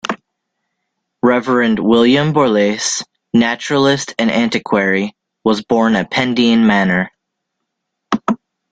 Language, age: English, 19-29